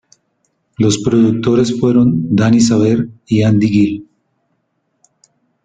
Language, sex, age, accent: Spanish, male, 50-59, Andino-Pacífico: Colombia, Perú, Ecuador, oeste de Bolivia y Venezuela andina